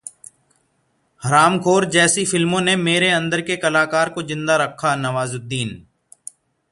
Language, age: Hindi, 30-39